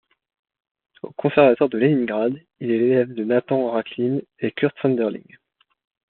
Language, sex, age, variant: French, male, 19-29, Français de métropole